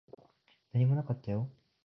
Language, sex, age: Japanese, male, 19-29